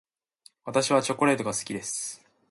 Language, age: Japanese, 19-29